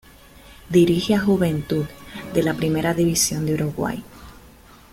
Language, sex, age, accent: Spanish, female, 19-29, Caribe: Cuba, Venezuela, Puerto Rico, República Dominicana, Panamá, Colombia caribeña, México caribeño, Costa del golfo de México